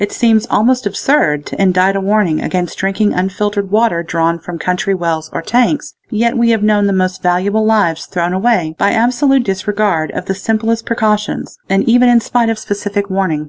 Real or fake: real